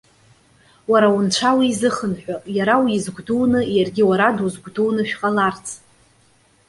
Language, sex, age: Abkhazian, female, 30-39